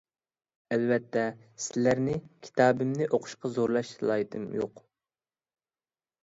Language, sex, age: Uyghur, male, 30-39